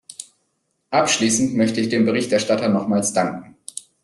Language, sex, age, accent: German, male, 30-39, Deutschland Deutsch